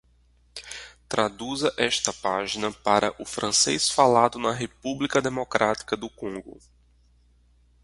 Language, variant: Portuguese, Portuguese (Brasil)